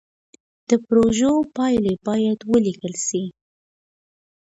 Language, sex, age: Pashto, female, 19-29